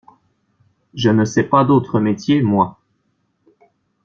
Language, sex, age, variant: French, male, 19-29, Français de métropole